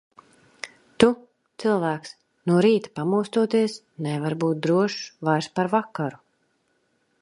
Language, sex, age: Latvian, female, 30-39